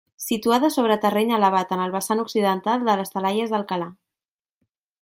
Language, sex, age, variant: Catalan, female, 19-29, Central